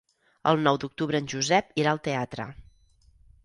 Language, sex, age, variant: Catalan, female, 50-59, Central